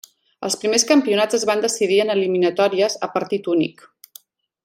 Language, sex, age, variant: Catalan, female, 30-39, Central